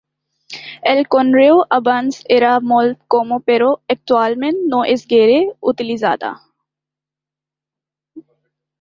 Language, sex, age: Catalan, female, 50-59